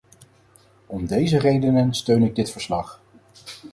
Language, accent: Dutch, Nederlands Nederlands